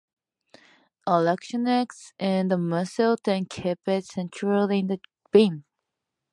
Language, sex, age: English, female, 19-29